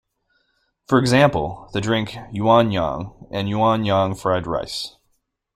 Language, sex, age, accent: English, male, 19-29, United States English